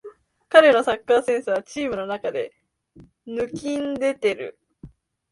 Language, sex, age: Japanese, female, 19-29